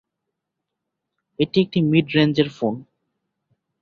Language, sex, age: Bengali, male, 19-29